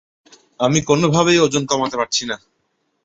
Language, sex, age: Bengali, male, 19-29